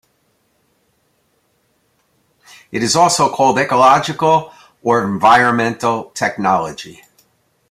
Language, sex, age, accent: English, male, 60-69, United States English